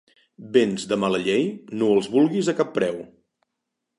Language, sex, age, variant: Catalan, male, 40-49, Nord-Occidental